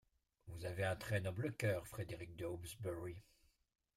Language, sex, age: French, male, 60-69